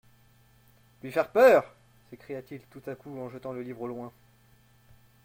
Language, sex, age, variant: French, male, 19-29, Français de métropole